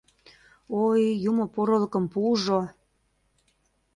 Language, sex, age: Mari, female, 40-49